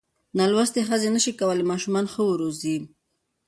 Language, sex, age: Pashto, female, 19-29